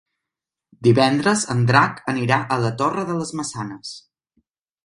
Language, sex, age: Catalan, male, 19-29